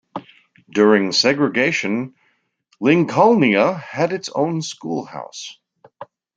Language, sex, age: English, male, 60-69